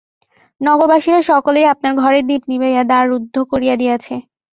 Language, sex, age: Bengali, female, 19-29